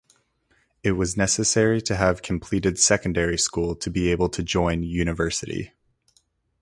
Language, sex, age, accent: English, male, 19-29, United States English